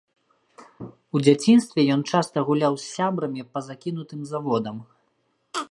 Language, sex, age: Belarusian, male, 30-39